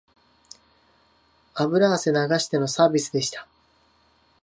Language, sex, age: Japanese, male, 19-29